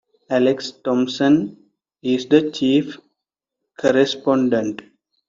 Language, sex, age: English, male, 19-29